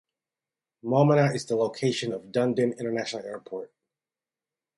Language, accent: English, United States English